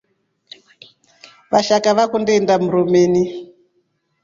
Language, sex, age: Rombo, female, 40-49